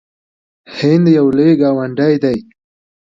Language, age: Pashto, 19-29